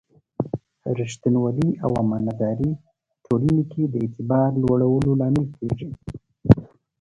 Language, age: Pashto, 30-39